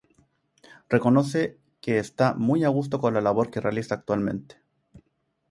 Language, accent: Spanish, Chileno: Chile, Cuyo